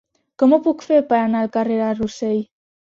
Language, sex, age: Catalan, female, under 19